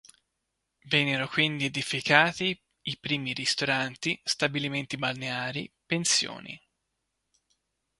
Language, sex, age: Italian, male, 19-29